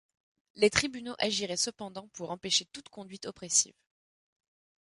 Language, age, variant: French, 19-29, Français de métropole